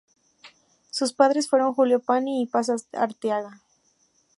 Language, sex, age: Spanish, female, 19-29